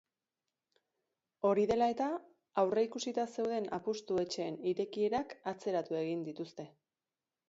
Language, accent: Basque, Erdialdekoa edo Nafarra (Gipuzkoa, Nafarroa)